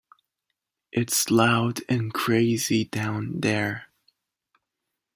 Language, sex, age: English, male, under 19